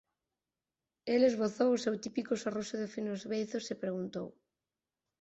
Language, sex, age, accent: Galician, female, 30-39, Normativo (estándar)